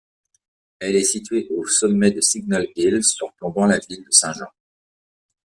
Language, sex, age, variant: French, male, 40-49, Français de métropole